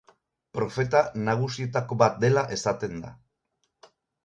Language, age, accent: Basque, 60-69, Erdialdekoa edo Nafarra (Gipuzkoa, Nafarroa)